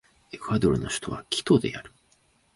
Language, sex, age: Japanese, male, 19-29